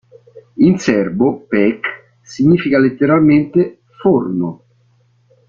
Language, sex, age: Italian, male, 50-59